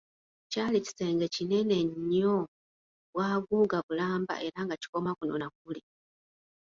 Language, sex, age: Ganda, female, 30-39